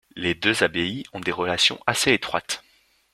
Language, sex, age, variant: French, male, under 19, Français de métropole